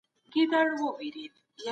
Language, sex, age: Pashto, female, 19-29